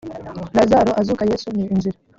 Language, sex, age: Kinyarwanda, male, 19-29